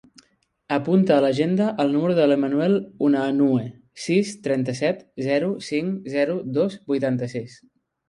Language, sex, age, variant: Catalan, male, 30-39, Central